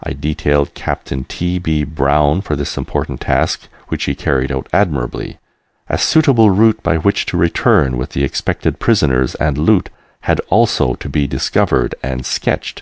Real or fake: real